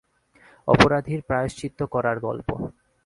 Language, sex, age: Bengali, male, 19-29